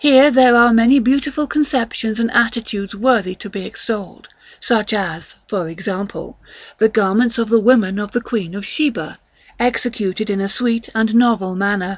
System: none